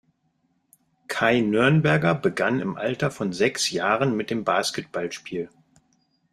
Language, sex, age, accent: German, male, 40-49, Deutschland Deutsch